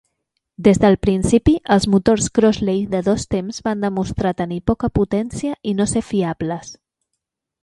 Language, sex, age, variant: Catalan, female, 30-39, Central